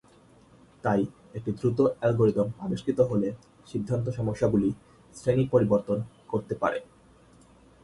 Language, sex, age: Bengali, male, 19-29